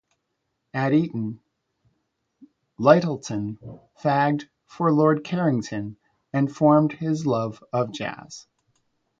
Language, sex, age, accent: English, male, 50-59, United States English